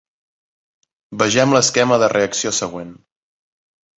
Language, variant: Catalan, Central